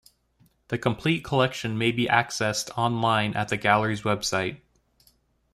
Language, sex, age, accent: English, male, 19-29, United States English